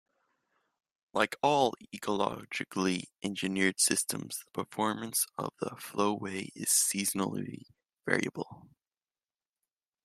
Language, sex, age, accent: English, male, 19-29, United States English